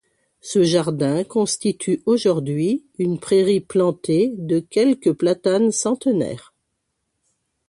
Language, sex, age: French, female, 60-69